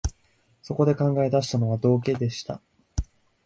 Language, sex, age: Japanese, male, 19-29